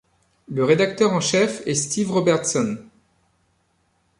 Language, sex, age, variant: French, male, 40-49, Français de métropole